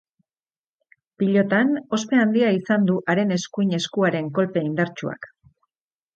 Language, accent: Basque, Erdialdekoa edo Nafarra (Gipuzkoa, Nafarroa)